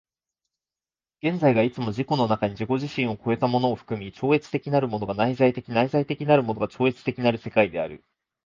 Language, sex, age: Japanese, male, 19-29